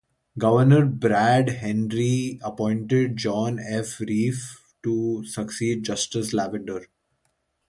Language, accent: English, India and South Asia (India, Pakistan, Sri Lanka)